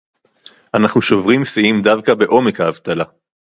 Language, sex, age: Hebrew, male, 19-29